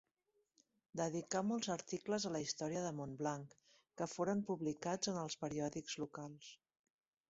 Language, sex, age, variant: Catalan, female, 30-39, Central